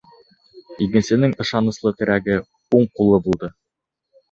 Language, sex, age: Bashkir, male, 19-29